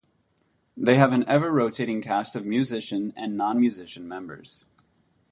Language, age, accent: English, 30-39, United States English